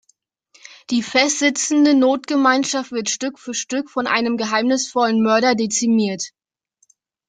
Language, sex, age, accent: German, female, 19-29, Deutschland Deutsch